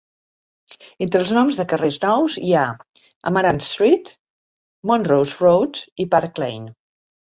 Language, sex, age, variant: Catalan, female, 60-69, Central